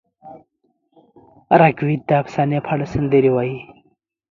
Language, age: Pashto, under 19